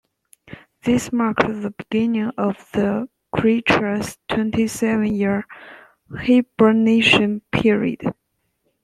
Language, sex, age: English, female, 19-29